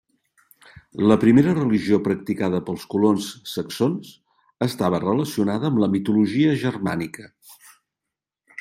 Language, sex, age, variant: Catalan, male, 50-59, Central